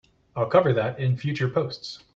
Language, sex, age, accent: English, male, 40-49, United States English